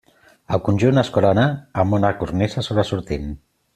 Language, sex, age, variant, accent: Catalan, male, 50-59, Central, central